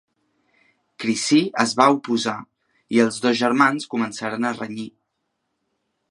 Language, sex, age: Catalan, male, 19-29